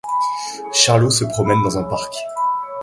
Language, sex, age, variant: French, male, 19-29, Français de métropole